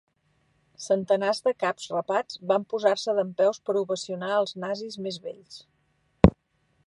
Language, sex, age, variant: Catalan, female, 40-49, Central